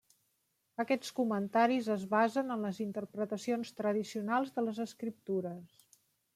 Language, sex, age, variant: Catalan, female, 50-59, Central